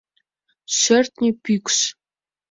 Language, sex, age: Mari, female, 19-29